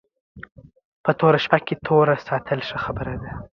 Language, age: Pashto, under 19